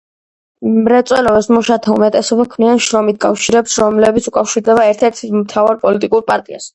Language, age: Georgian, 30-39